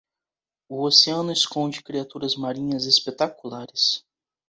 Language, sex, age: Portuguese, male, 19-29